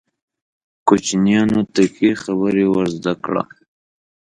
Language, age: Pashto, 19-29